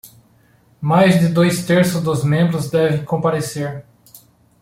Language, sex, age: Portuguese, male, 40-49